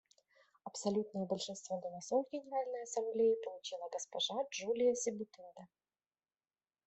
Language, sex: Russian, female